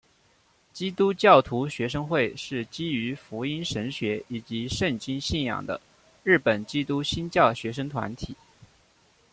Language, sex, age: Chinese, male, 19-29